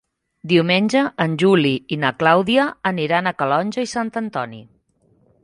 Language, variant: Catalan, Central